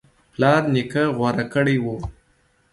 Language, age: Pashto, 19-29